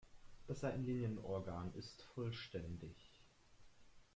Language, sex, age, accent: German, male, 19-29, Deutschland Deutsch